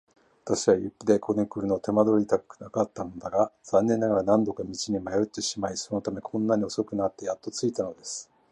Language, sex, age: Japanese, male, 50-59